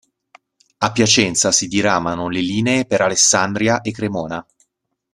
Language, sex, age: Italian, male, 30-39